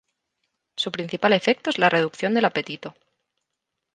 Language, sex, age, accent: Spanish, female, 19-29, España: Centro-Sur peninsular (Madrid, Toledo, Castilla-La Mancha)